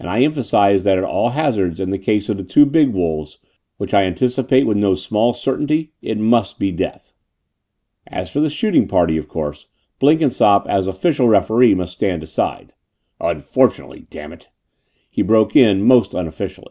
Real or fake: real